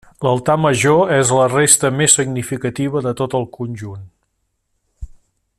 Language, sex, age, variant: Catalan, male, 50-59, Central